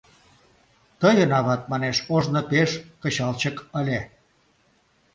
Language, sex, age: Mari, male, 60-69